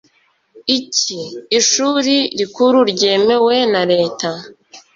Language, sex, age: Kinyarwanda, female, 19-29